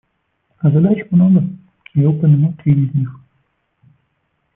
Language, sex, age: Russian, male, 30-39